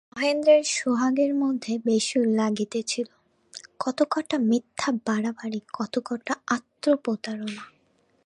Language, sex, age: Bengali, female, 19-29